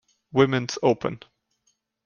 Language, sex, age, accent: German, male, 19-29, Deutschland Deutsch